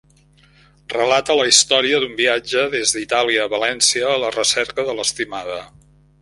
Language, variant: Catalan, Central